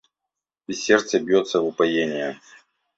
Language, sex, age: Russian, male, 19-29